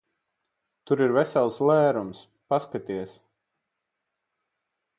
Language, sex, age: Latvian, male, 40-49